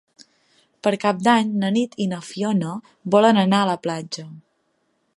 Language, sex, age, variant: Catalan, female, 19-29, Central